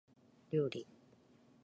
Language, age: Japanese, 50-59